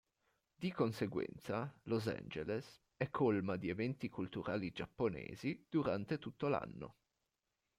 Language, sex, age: Italian, male, 19-29